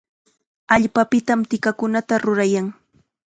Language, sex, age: Chiquián Ancash Quechua, female, 19-29